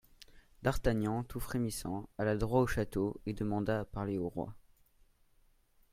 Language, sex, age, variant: French, male, under 19, Français de métropole